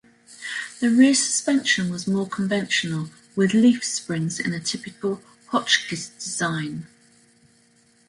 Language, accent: English, England English